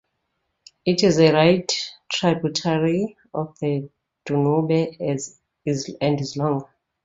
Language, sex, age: English, female, 40-49